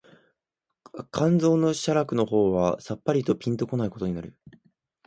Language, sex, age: Japanese, male, under 19